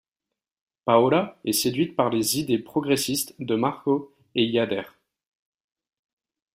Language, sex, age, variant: French, male, 19-29, Français de métropole